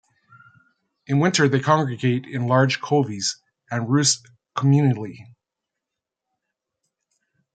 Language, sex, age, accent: English, male, 60-69, Canadian English